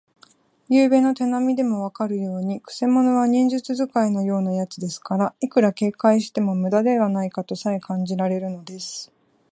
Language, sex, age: Japanese, female, 30-39